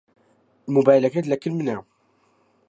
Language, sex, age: Central Kurdish, male, under 19